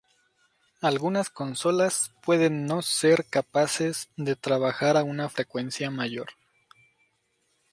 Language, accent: Spanish, México